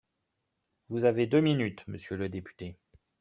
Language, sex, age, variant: French, male, 40-49, Français de métropole